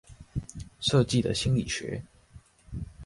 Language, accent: Chinese, 出生地：新北市